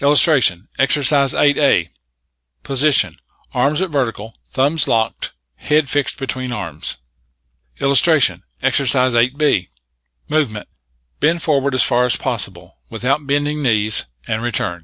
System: none